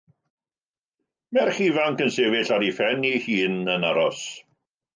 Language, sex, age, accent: Welsh, male, 50-59, Y Deyrnas Unedig Cymraeg